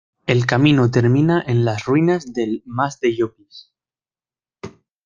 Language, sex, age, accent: Spanish, male, 19-29, España: Centro-Sur peninsular (Madrid, Toledo, Castilla-La Mancha)